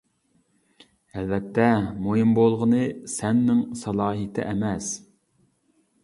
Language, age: Uyghur, 40-49